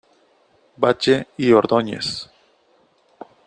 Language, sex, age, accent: Spanish, male, 30-39, México